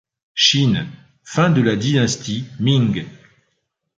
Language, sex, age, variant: French, male, 50-59, Français de métropole